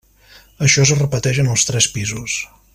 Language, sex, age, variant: Catalan, male, 50-59, Central